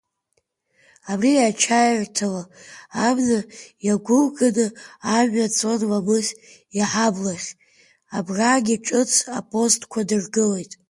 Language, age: Abkhazian, under 19